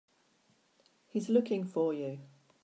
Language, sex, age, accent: English, female, 60-69, England English